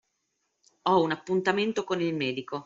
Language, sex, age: Italian, female, 30-39